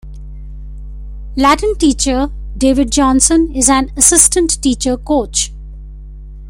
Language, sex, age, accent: English, female, 50-59, India and South Asia (India, Pakistan, Sri Lanka)